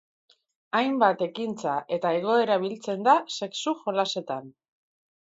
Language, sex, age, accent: Basque, female, 30-39, Erdialdekoa edo Nafarra (Gipuzkoa, Nafarroa)